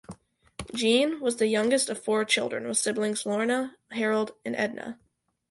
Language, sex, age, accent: English, female, under 19, United States English